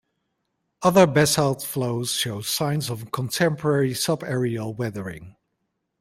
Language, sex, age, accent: English, male, 40-49, United States English